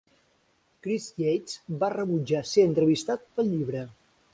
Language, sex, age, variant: Catalan, male, 50-59, Central